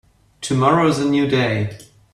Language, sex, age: English, male, 19-29